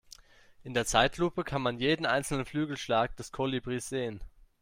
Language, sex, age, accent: German, male, 19-29, Deutschland Deutsch